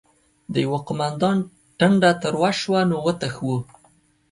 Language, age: Pashto, 19-29